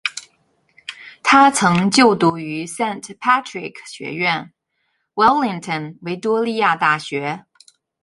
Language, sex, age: Chinese, female, 40-49